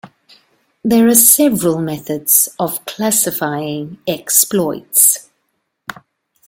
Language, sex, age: English, female, 40-49